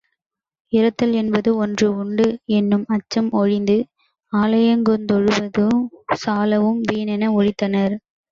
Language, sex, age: Tamil, female, under 19